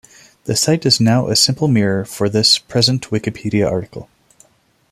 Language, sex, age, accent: English, male, 30-39, United States English